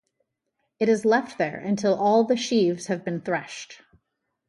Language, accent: English, United States English